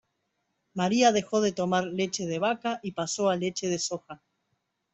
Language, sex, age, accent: Spanish, female, 40-49, Rioplatense: Argentina, Uruguay, este de Bolivia, Paraguay